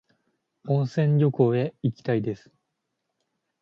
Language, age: Japanese, 19-29